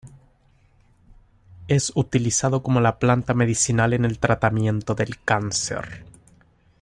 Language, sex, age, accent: Spanish, male, 19-29, América central